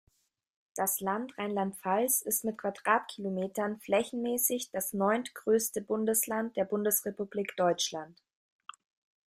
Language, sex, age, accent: German, female, 19-29, Deutschland Deutsch